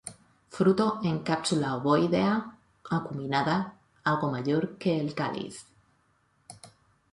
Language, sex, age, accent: Spanish, female, 40-49, España: Norte peninsular (Asturias, Castilla y León, Cantabria, País Vasco, Navarra, Aragón, La Rioja, Guadalajara, Cuenca)